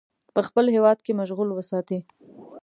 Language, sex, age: Pashto, female, 19-29